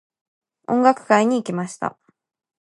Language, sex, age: Japanese, female, 19-29